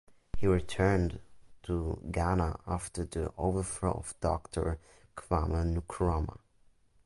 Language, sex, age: English, male, under 19